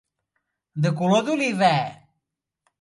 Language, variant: Catalan, Central